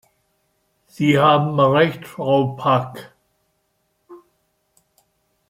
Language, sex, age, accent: German, male, 80-89, Deutschland Deutsch